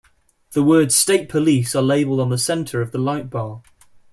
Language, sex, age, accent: English, male, 19-29, England English